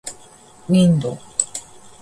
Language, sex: Japanese, female